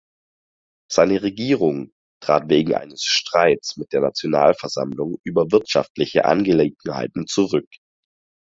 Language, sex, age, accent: German, male, 19-29, Deutschland Deutsch